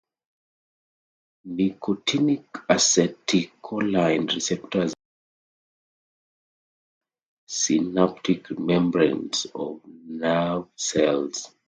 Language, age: English, 30-39